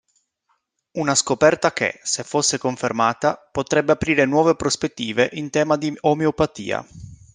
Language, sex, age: Italian, male, 30-39